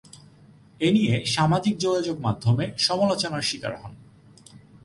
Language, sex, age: Bengali, male, 30-39